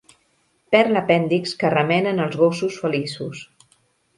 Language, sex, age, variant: Catalan, female, 50-59, Central